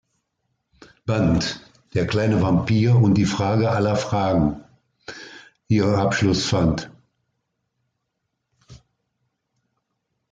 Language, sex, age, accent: German, male, 60-69, Deutschland Deutsch